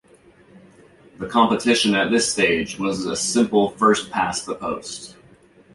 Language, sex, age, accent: English, male, 19-29, United States English